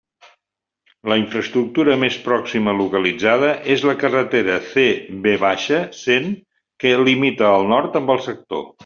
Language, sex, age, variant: Catalan, male, 70-79, Central